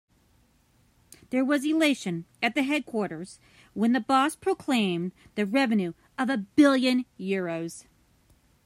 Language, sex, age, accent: English, female, 30-39, United States English